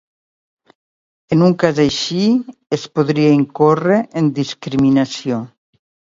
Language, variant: Catalan, Septentrional